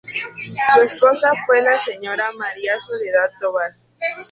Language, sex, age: Spanish, female, 19-29